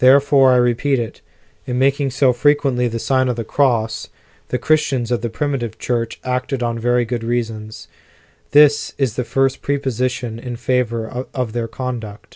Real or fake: real